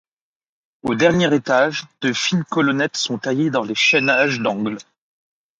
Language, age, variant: French, under 19, Français de métropole